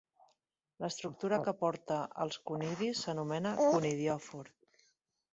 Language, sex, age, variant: Catalan, female, 30-39, Central